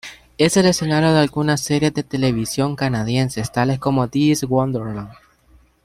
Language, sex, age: Spanish, male, 19-29